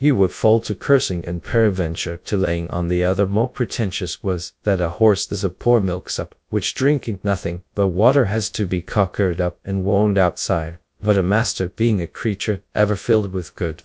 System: TTS, GradTTS